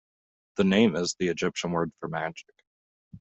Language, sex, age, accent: English, male, 19-29, United States English